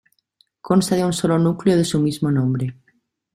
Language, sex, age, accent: Spanish, female, 60-69, España: Norte peninsular (Asturias, Castilla y León, Cantabria, País Vasco, Navarra, Aragón, La Rioja, Guadalajara, Cuenca)